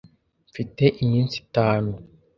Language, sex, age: Kinyarwanda, male, under 19